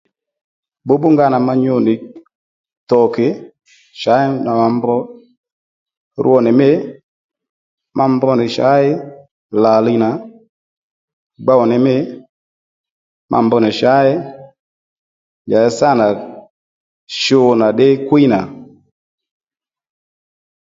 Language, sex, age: Lendu, male, 30-39